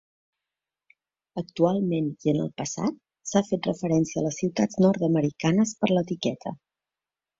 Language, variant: Catalan, Central